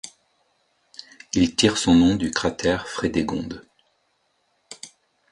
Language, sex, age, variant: French, male, 50-59, Français de métropole